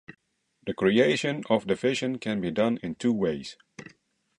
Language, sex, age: English, male, 40-49